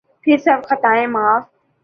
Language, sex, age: Urdu, male, 19-29